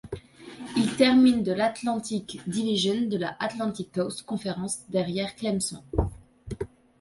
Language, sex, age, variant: French, female, 19-29, Français de métropole